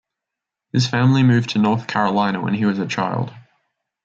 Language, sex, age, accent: English, male, under 19, Australian English